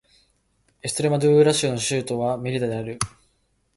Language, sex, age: Japanese, male, 19-29